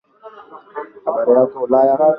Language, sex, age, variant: Swahili, male, 19-29, Kiswahili cha Bara ya Kenya